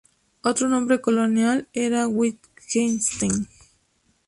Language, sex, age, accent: Spanish, female, 19-29, México